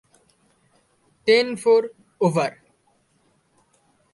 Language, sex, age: Bengali, male, under 19